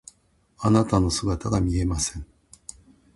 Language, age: Japanese, 60-69